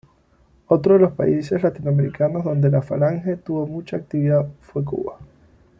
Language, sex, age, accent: Spanish, male, 30-39, Caribe: Cuba, Venezuela, Puerto Rico, República Dominicana, Panamá, Colombia caribeña, México caribeño, Costa del golfo de México